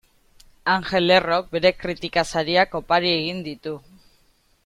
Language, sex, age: Basque, female, 30-39